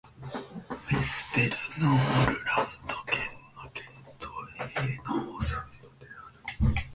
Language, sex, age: Japanese, male, 19-29